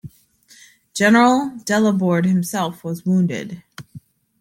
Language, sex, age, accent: English, female, 30-39, United States English